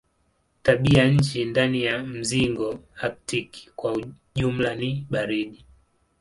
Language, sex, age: Swahili, male, 19-29